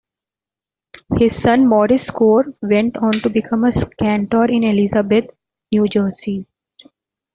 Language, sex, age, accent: English, female, 19-29, India and South Asia (India, Pakistan, Sri Lanka)